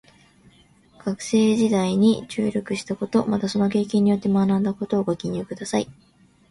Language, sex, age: Japanese, female, under 19